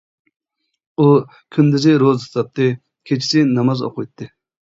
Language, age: Uyghur, 19-29